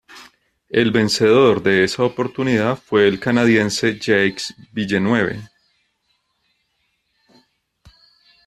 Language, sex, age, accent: Spanish, male, 40-49, Andino-Pacífico: Colombia, Perú, Ecuador, oeste de Bolivia y Venezuela andina